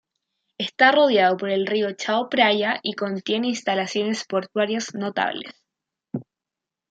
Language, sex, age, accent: Spanish, female, 19-29, Chileno: Chile, Cuyo